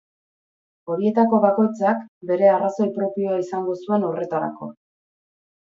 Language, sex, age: Basque, female, 40-49